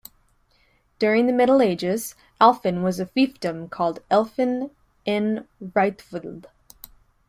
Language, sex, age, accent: English, female, 19-29, United States English